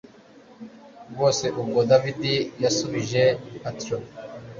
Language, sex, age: Kinyarwanda, male, 30-39